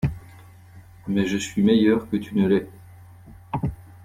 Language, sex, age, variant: French, male, 40-49, Français de métropole